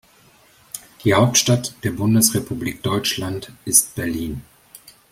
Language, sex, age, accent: German, male, 40-49, Deutschland Deutsch